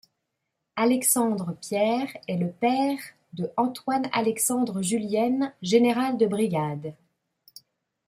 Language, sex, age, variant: French, female, 30-39, Français de métropole